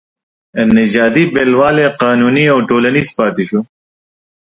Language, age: Pashto, 30-39